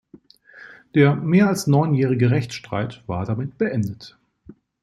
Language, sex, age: German, male, 30-39